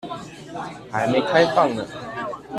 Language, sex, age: Chinese, male, 19-29